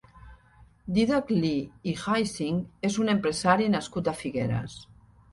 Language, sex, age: Catalan, female, 50-59